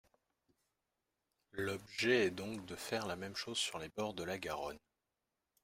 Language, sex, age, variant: French, male, 30-39, Français de métropole